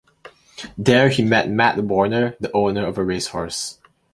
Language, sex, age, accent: English, male, 19-29, Malaysian English